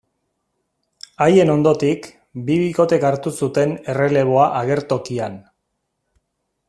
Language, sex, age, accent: Basque, male, 40-49, Erdialdekoa edo Nafarra (Gipuzkoa, Nafarroa)